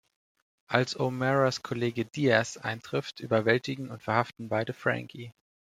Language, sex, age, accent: German, male, 19-29, Deutschland Deutsch